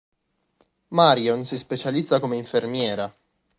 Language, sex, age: Italian, male, 19-29